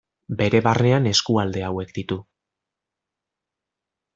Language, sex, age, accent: Basque, male, 30-39, Mendebalekoa (Araba, Bizkaia, Gipuzkoako mendebaleko herri batzuk)